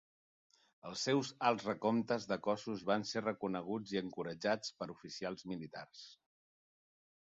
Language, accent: Catalan, Neutre